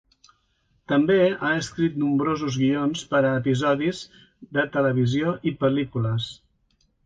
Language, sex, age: Catalan, male, 60-69